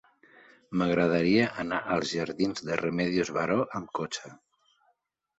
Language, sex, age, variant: Catalan, male, 50-59, Central